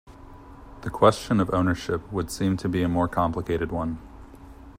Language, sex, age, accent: English, male, 19-29, United States English